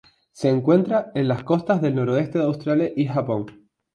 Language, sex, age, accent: Spanish, male, 19-29, España: Sur peninsular (Andalucia, Extremadura, Murcia)